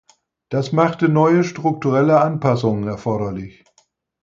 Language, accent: German, Norddeutsch